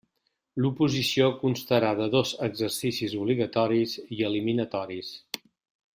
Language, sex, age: Catalan, male, 60-69